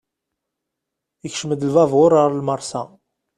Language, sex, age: Kabyle, male, 30-39